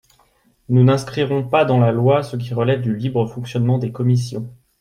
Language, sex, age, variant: French, male, 30-39, Français de métropole